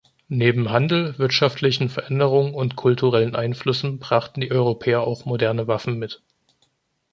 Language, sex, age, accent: German, male, 19-29, Deutschland Deutsch